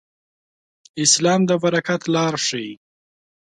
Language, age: Pashto, 19-29